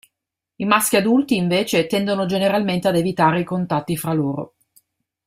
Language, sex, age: Italian, female, 40-49